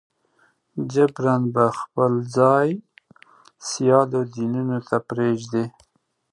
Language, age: Pashto, 40-49